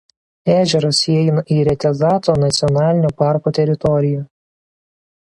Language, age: Lithuanian, 19-29